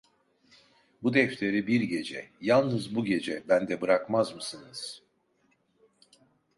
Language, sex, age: Turkish, male, 60-69